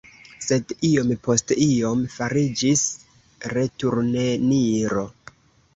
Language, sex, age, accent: Esperanto, male, 19-29, Internacia